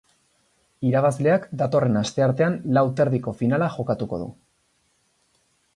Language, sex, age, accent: Basque, male, 19-29, Erdialdekoa edo Nafarra (Gipuzkoa, Nafarroa)